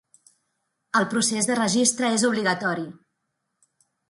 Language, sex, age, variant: Catalan, female, 40-49, Central